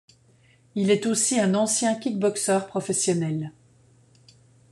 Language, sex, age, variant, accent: French, female, 40-49, Français d'Europe, Français de Belgique